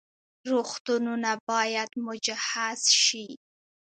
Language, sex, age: Pashto, female, 19-29